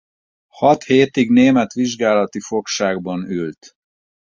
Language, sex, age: Hungarian, male, 40-49